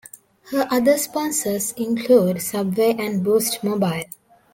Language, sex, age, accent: English, female, 19-29, India and South Asia (India, Pakistan, Sri Lanka)